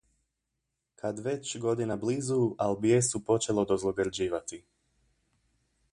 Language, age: Croatian, 19-29